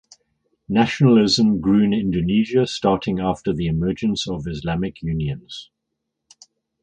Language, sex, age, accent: English, male, 60-69, England English